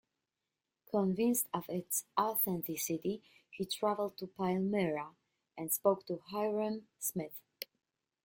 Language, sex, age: English, female, 40-49